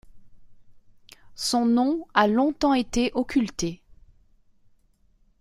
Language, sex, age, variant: French, female, 30-39, Français de métropole